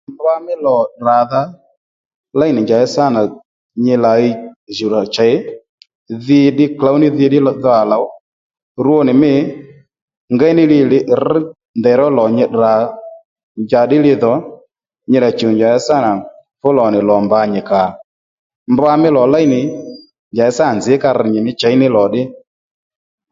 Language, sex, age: Lendu, male, 30-39